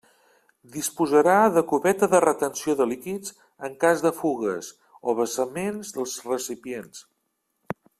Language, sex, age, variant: Catalan, male, 50-59, Central